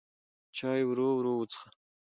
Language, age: Pashto, 19-29